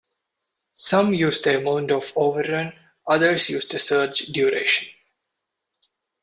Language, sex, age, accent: English, male, 19-29, India and South Asia (India, Pakistan, Sri Lanka)